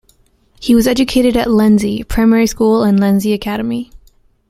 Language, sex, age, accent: English, female, 19-29, United States English